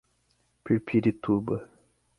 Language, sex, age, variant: Portuguese, male, 30-39, Portuguese (Brasil)